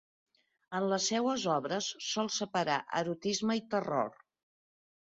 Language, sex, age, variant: Catalan, female, 60-69, Central